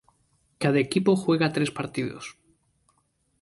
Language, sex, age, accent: Spanish, male, 30-39, España: Norte peninsular (Asturias, Castilla y León, Cantabria, País Vasco, Navarra, Aragón, La Rioja, Guadalajara, Cuenca)